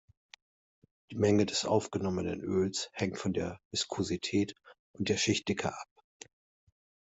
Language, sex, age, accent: German, male, 40-49, Deutschland Deutsch